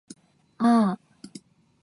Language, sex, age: Japanese, female, 19-29